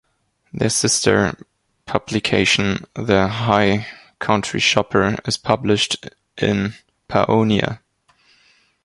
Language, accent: English, United States English